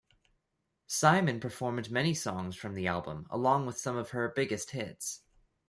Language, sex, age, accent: English, male, 19-29, Canadian English